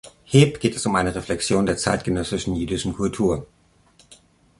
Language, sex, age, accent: German, male, 50-59, Deutschland Deutsch